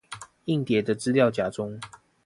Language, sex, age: Chinese, male, 19-29